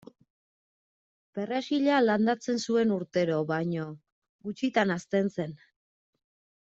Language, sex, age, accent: Basque, female, 30-39, Erdialdekoa edo Nafarra (Gipuzkoa, Nafarroa)